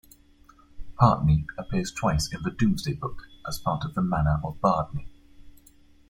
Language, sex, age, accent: English, male, 19-29, England English